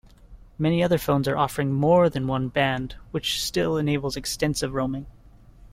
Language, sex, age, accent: English, male, 19-29, Canadian English